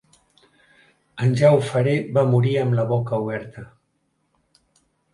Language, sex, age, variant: Catalan, male, 70-79, Central